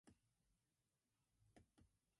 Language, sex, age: English, female, under 19